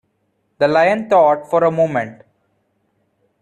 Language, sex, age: English, male, under 19